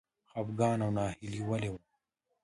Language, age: Pashto, 19-29